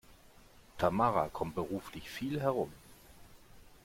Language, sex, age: German, male, 50-59